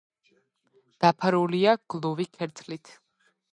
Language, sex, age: Georgian, female, under 19